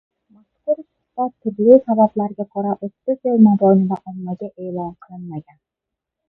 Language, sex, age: Uzbek, female, 30-39